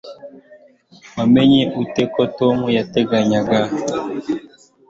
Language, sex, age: Kinyarwanda, male, 19-29